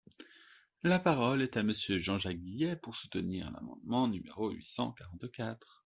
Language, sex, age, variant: French, male, 30-39, Français de métropole